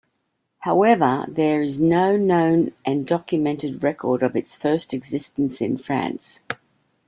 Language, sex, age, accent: English, female, 60-69, United States English